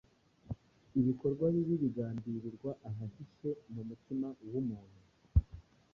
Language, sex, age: Kinyarwanda, male, 19-29